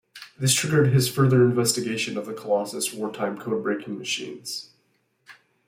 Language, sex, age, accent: English, male, 19-29, United States English